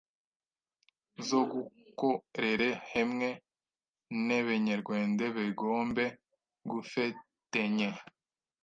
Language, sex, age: Kinyarwanda, male, 19-29